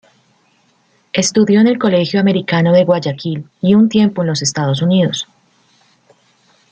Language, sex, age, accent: Spanish, female, 30-39, Andino-Pacífico: Colombia, Perú, Ecuador, oeste de Bolivia y Venezuela andina